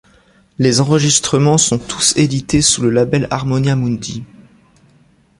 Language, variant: French, Français de métropole